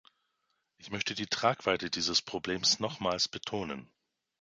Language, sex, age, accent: German, male, 40-49, Deutschland Deutsch